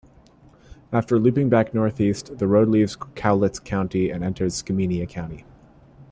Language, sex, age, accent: English, male, 19-29, United States English